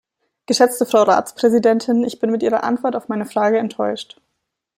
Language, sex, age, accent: German, female, 19-29, Deutschland Deutsch